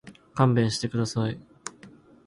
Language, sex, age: Japanese, male, 19-29